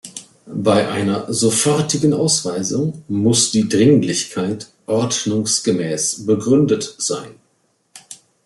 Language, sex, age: German, male, 40-49